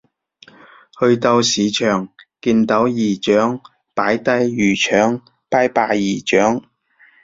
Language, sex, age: Cantonese, male, 30-39